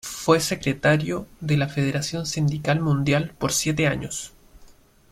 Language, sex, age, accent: Spanish, male, 19-29, Chileno: Chile, Cuyo